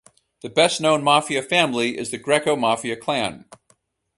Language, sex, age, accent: English, male, 30-39, United States English